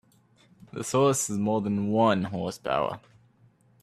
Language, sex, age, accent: English, male, under 19, United States English